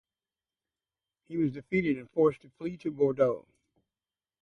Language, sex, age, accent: English, male, 60-69, United States English